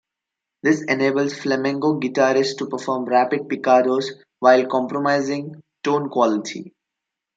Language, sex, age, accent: English, male, 19-29, India and South Asia (India, Pakistan, Sri Lanka)